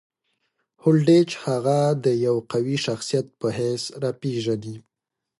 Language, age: Pashto, 19-29